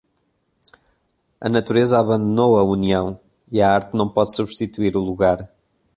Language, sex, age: Portuguese, male, 19-29